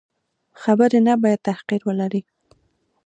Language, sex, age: Pashto, female, 19-29